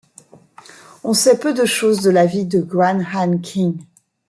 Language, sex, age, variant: French, female, 50-59, Français de métropole